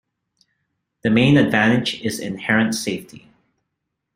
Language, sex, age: English, male, 40-49